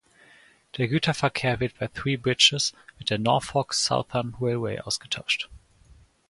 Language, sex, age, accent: German, male, 19-29, Deutschland Deutsch